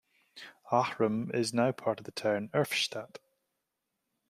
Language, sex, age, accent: English, male, 40-49, Scottish English